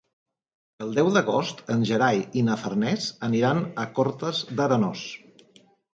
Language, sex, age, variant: Catalan, male, 50-59, Central